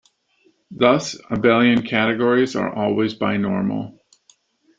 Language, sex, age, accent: English, male, 40-49, United States English